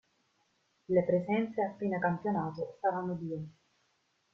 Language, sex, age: Italian, female, 19-29